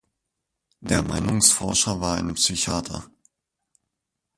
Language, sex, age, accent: German, male, 19-29, Deutschland Deutsch